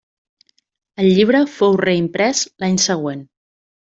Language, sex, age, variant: Catalan, female, 40-49, Central